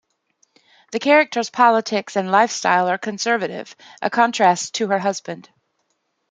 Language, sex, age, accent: English, female, 50-59, United States English